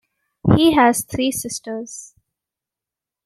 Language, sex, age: English, female, 19-29